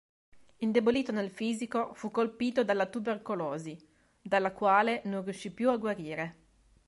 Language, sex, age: Italian, female, 30-39